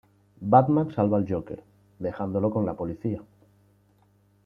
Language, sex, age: Spanish, male, 40-49